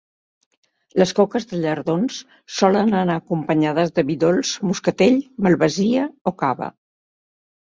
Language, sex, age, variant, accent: Catalan, female, 70-79, Central, central